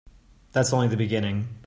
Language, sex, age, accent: English, male, 19-29, United States English